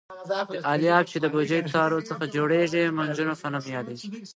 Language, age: Pashto, 19-29